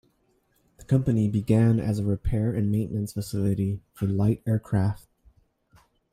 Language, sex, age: English, male, 30-39